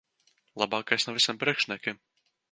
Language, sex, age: Latvian, male, under 19